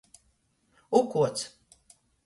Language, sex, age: Latgalian, female, 40-49